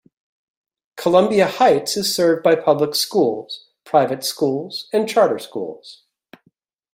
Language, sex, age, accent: English, male, 40-49, United States English